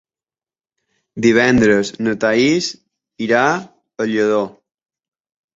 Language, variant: Catalan, Balear